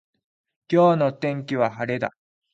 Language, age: Japanese, 19-29